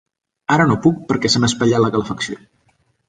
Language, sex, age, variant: Catalan, male, 40-49, Central